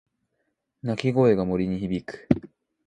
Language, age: Japanese, 19-29